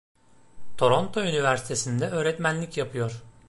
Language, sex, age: Turkish, male, 30-39